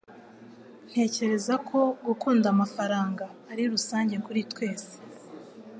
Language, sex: Kinyarwanda, female